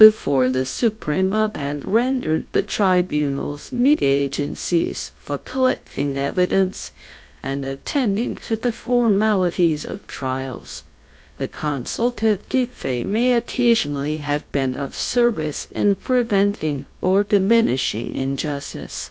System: TTS, GlowTTS